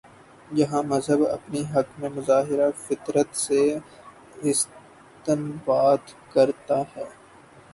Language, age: Urdu, 19-29